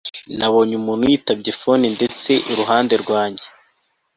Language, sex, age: Kinyarwanda, male, under 19